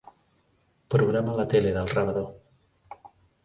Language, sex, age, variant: Catalan, male, 40-49, Central